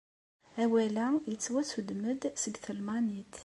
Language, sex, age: Kabyle, female, 30-39